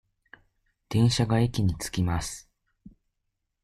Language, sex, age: Japanese, male, under 19